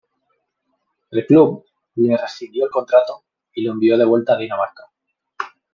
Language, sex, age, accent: Spanish, male, 19-29, España: Centro-Sur peninsular (Madrid, Toledo, Castilla-La Mancha)